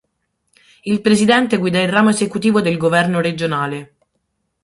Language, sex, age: Italian, male, 30-39